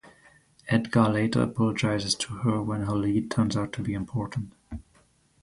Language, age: English, 19-29